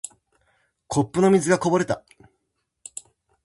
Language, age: Japanese, 50-59